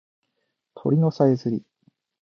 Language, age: Japanese, 19-29